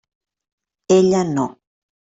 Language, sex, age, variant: Catalan, female, 30-39, Central